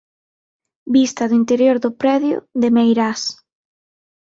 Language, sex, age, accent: Galician, female, 19-29, Atlántico (seseo e gheada); Normativo (estándar)